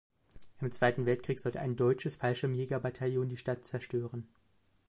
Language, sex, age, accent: German, male, 19-29, Deutschland Deutsch